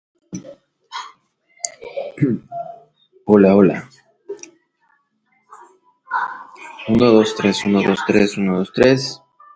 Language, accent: Spanish, Andino-Pacífico: Colombia, Perú, Ecuador, oeste de Bolivia y Venezuela andina